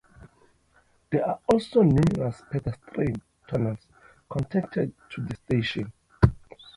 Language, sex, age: English, male, 19-29